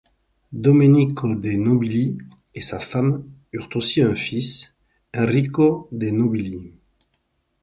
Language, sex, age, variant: French, male, 50-59, Français de métropole